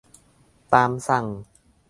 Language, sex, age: Thai, male, under 19